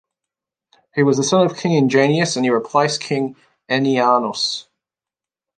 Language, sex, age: English, male, 30-39